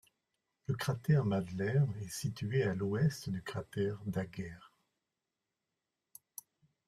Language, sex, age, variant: French, male, 60-69, Français de métropole